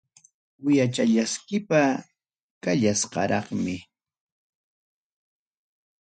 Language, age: Ayacucho Quechua, 60-69